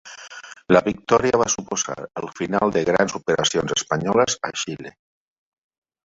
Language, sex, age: Catalan, male, 60-69